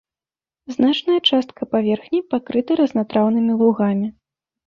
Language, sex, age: Belarusian, female, 19-29